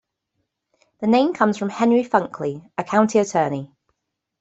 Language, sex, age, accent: English, female, 30-39, England English